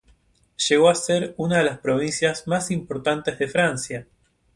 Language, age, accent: Spanish, 30-39, Rioplatense: Argentina, Uruguay, este de Bolivia, Paraguay